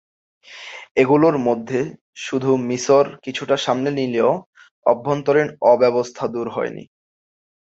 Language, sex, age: Bengali, male, 19-29